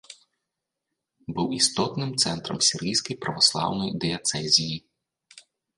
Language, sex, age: Belarusian, male, 30-39